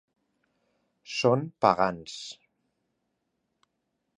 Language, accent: Catalan, valencià